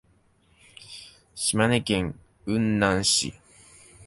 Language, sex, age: Japanese, male, 19-29